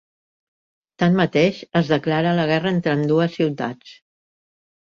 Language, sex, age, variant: Catalan, female, 60-69, Central